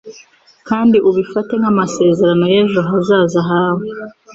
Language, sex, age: Kinyarwanda, female, 19-29